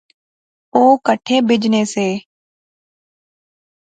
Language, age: Pahari-Potwari, 19-29